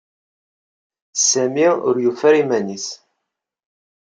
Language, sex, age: Kabyle, male, 30-39